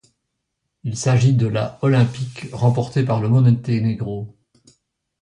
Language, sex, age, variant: French, male, 60-69, Français de métropole